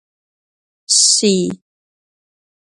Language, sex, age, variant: Adyghe, female, 19-29, Адыгабзэ (Кирил, пстэумэ зэдыряе)